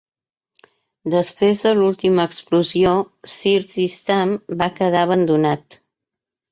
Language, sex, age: Catalan, female, 50-59